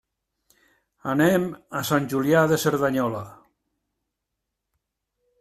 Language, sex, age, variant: Catalan, male, 70-79, Central